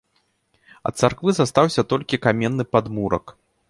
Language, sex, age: Belarusian, male, 30-39